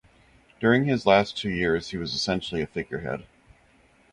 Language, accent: English, United States English